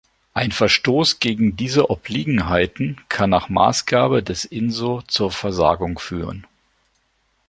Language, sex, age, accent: German, male, 50-59, Deutschland Deutsch